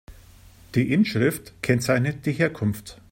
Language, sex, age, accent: German, male, 50-59, Deutschland Deutsch